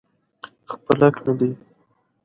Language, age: Pashto, 19-29